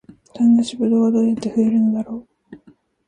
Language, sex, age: Japanese, female, 19-29